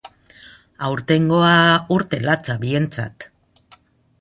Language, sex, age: Basque, female, 50-59